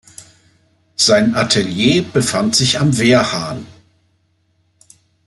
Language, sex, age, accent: German, male, 60-69, Deutschland Deutsch